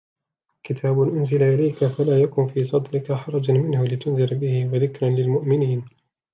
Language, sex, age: Arabic, male, 19-29